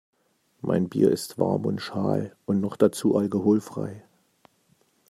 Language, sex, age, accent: German, male, 50-59, Deutschland Deutsch